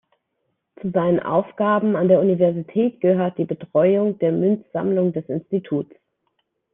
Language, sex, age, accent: German, female, 30-39, Deutschland Deutsch